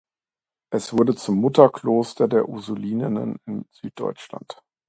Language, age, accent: German, 30-39, Deutschland Deutsch